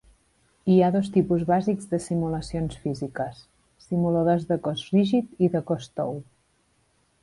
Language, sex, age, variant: Catalan, female, 30-39, Central